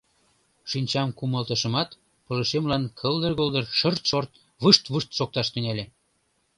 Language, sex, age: Mari, male, 30-39